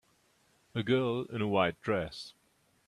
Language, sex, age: English, male, 30-39